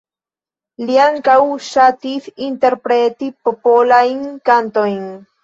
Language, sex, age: Esperanto, female, 19-29